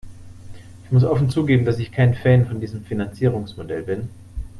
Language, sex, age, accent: German, male, 40-49, Deutschland Deutsch